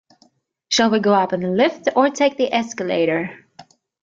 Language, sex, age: English, female, 30-39